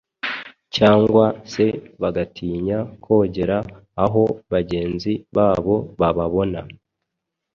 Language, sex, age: Kinyarwanda, male, 30-39